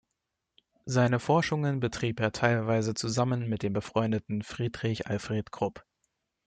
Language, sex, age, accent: German, male, under 19, Deutschland Deutsch